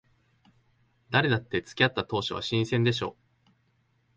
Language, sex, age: Japanese, male, 19-29